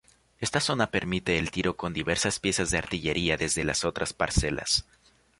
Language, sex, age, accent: Spanish, male, under 19, Andino-Pacífico: Colombia, Perú, Ecuador, oeste de Bolivia y Venezuela andina